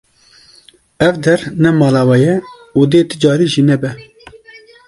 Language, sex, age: Kurdish, male, 19-29